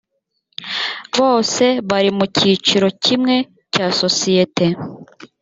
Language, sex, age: Kinyarwanda, female, 30-39